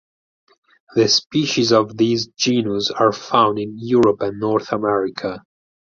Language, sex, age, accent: English, male, 19-29, Italian